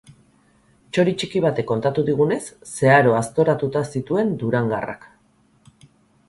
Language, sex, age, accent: Basque, female, 40-49, Erdialdekoa edo Nafarra (Gipuzkoa, Nafarroa)